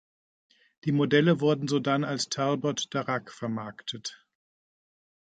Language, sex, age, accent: German, male, 50-59, Deutschland Deutsch